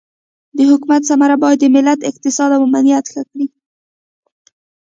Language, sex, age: Pashto, female, 19-29